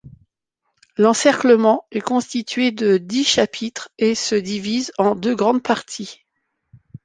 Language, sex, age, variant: French, female, 50-59, Français de métropole